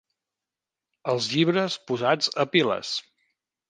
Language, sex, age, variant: Catalan, male, 50-59, Central